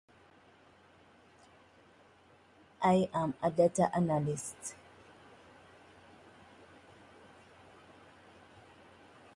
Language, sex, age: English, female, 19-29